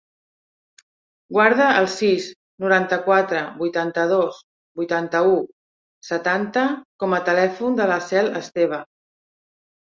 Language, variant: Catalan, Central